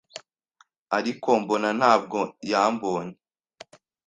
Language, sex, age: Kinyarwanda, male, 19-29